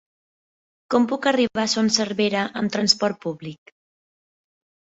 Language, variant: Catalan, Central